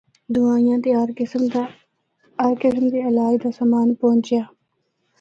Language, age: Northern Hindko, 19-29